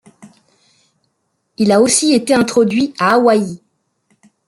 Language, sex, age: French, female, 50-59